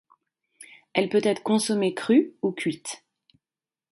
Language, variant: French, Français de métropole